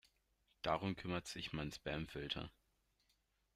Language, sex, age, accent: German, male, under 19, Deutschland Deutsch